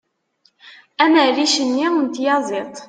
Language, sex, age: Kabyle, female, 19-29